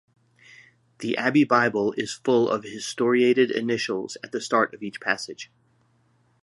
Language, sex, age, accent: English, male, 50-59, United States English